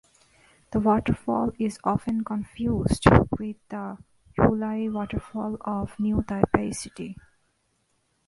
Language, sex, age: English, female, 19-29